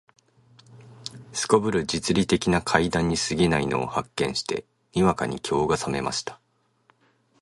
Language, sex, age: Japanese, male, 19-29